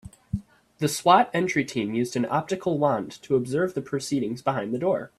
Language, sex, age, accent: English, female, under 19, United States English